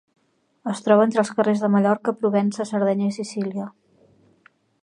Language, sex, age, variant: Catalan, female, 40-49, Central